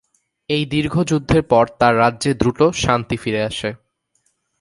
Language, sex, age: Bengali, male, 19-29